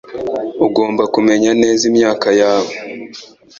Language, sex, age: Kinyarwanda, male, 19-29